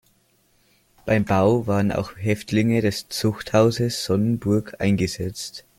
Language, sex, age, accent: German, male, 90+, Österreichisches Deutsch